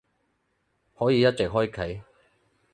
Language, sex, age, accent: Cantonese, male, 30-39, 广州音